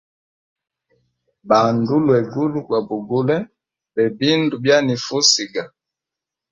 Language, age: Hemba, 19-29